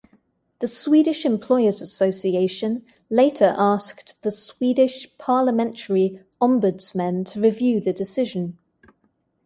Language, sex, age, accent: English, female, 30-39, England English